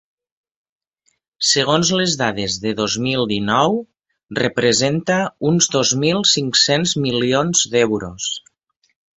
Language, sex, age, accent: Catalan, male, 19-29, valencià